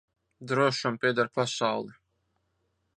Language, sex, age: Latvian, male, 30-39